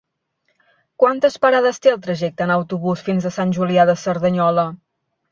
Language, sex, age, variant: Catalan, female, 19-29, Central